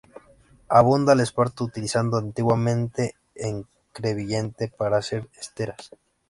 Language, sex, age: Spanish, male, 19-29